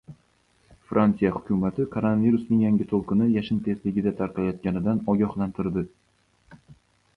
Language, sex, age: Uzbek, male, 19-29